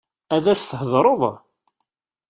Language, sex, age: Kabyle, male, 50-59